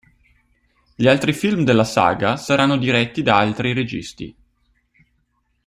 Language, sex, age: Italian, male, 30-39